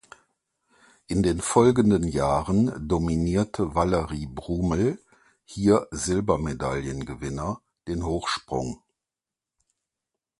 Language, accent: German, Deutschland Deutsch